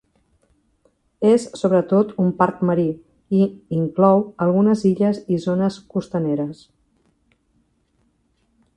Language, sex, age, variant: Catalan, female, 50-59, Central